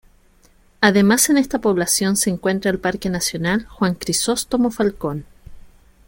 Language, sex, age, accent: Spanish, female, 19-29, Chileno: Chile, Cuyo